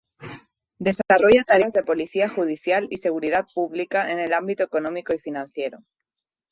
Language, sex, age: Spanish, female, 30-39